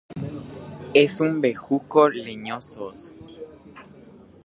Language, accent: Spanish, América central